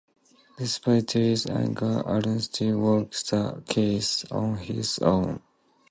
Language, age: English, 19-29